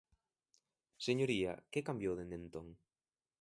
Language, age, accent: Galician, 19-29, Atlántico (seseo e gheada)